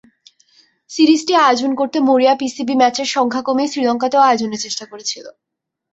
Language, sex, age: Bengali, female, 19-29